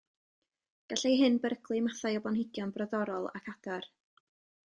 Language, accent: Welsh, Y Deyrnas Unedig Cymraeg